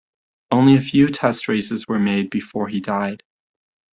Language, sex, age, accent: English, male, 19-29, United States English